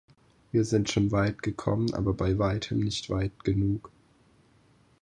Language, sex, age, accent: German, male, 19-29, Deutschland Deutsch